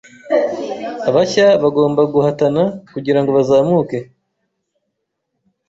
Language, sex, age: Kinyarwanda, male, 30-39